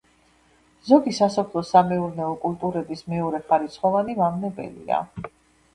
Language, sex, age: Georgian, female, 50-59